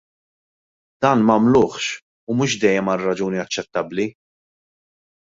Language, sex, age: Maltese, male, 19-29